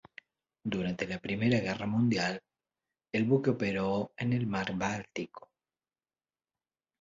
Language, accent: Spanish, Rioplatense: Argentina, Uruguay, este de Bolivia, Paraguay